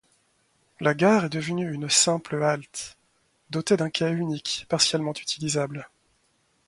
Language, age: French, 40-49